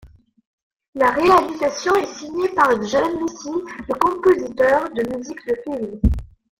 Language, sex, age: French, female, 19-29